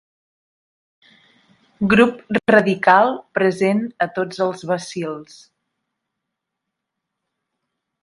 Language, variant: Catalan, Central